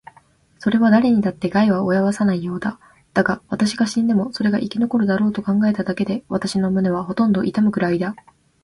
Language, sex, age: Japanese, female, 19-29